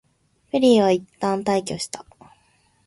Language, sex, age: Japanese, female, 19-29